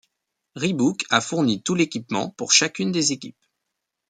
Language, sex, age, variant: French, male, 19-29, Français de métropole